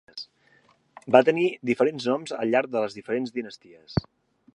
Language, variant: Catalan, Central